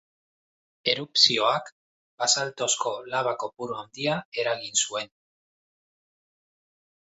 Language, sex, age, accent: Basque, male, 40-49, Mendebalekoa (Araba, Bizkaia, Gipuzkoako mendebaleko herri batzuk)